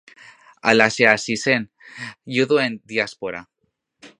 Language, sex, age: Basque, male, under 19